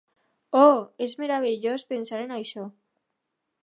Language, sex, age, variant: Catalan, female, under 19, Alacantí